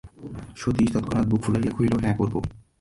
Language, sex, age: Bengali, male, 19-29